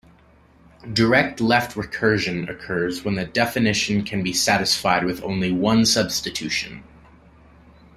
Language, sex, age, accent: English, male, under 19, United States English